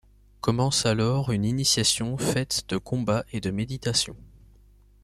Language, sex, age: French, male, under 19